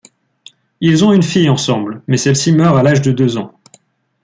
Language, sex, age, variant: French, male, 19-29, Français de métropole